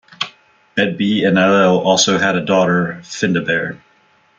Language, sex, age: English, male, 40-49